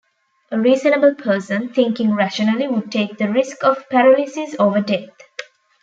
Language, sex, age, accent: English, female, 19-29, India and South Asia (India, Pakistan, Sri Lanka)